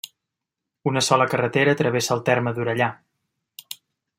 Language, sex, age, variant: Catalan, male, 30-39, Central